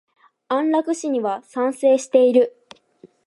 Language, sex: Japanese, female